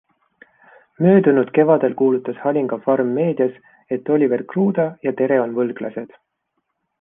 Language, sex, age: Estonian, male, 30-39